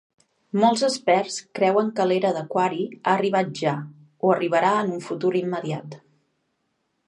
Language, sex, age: Catalan, female, 40-49